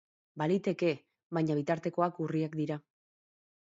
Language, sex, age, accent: Basque, female, 40-49, Mendebalekoa (Araba, Bizkaia, Gipuzkoako mendebaleko herri batzuk)